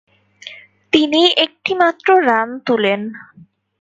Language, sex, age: Bengali, female, 19-29